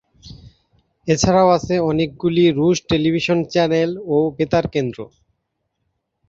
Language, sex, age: Bengali, male, 30-39